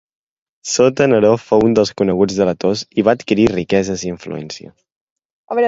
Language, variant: Catalan, Central